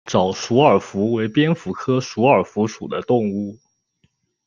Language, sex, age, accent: Chinese, male, 19-29, 出生地：浙江省